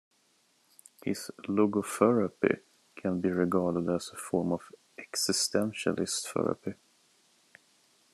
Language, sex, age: English, male, 30-39